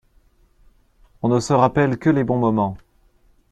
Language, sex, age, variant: French, male, 19-29, Français de métropole